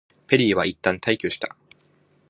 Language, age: Japanese, under 19